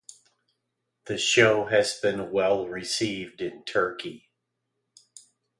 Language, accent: English, United States English